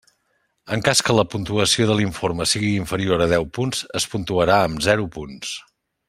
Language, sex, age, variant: Catalan, male, 60-69, Central